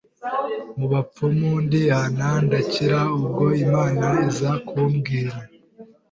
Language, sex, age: Kinyarwanda, male, 19-29